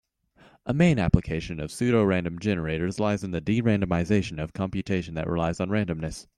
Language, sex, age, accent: English, male, under 19, England English